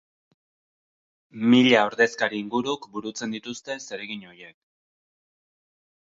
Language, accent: Basque, Erdialdekoa edo Nafarra (Gipuzkoa, Nafarroa)